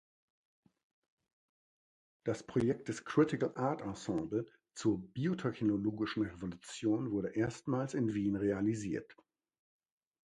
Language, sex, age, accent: German, male, 50-59, Deutschland Deutsch